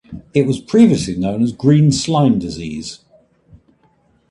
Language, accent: English, England English